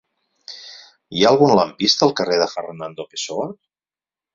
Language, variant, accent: Catalan, Central, Barceloní